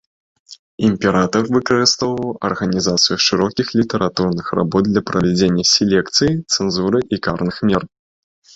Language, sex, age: Belarusian, male, under 19